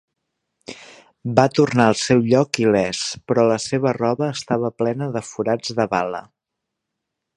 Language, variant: Catalan, Central